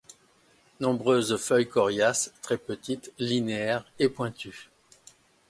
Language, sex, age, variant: French, male, 60-69, Français de métropole